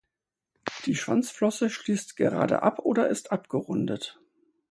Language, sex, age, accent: German, female, 50-59, Deutschland Deutsch